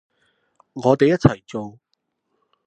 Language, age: Cantonese, 30-39